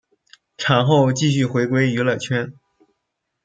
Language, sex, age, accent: Chinese, male, 19-29, 出生地：山东省